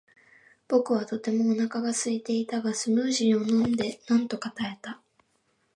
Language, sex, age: Japanese, female, 19-29